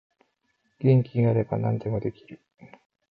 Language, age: Japanese, 40-49